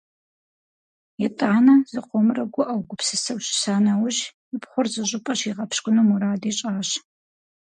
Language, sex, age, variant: Kabardian, female, 30-39, Адыгэбзэ (Къэбэрдей, Кирил, Урысей)